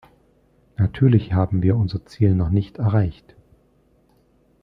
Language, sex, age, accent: German, male, 30-39, Deutschland Deutsch